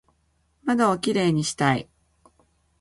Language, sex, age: Japanese, female, 50-59